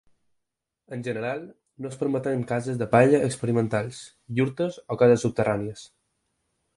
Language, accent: Catalan, mallorquí